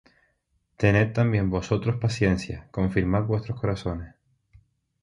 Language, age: Spanish, 19-29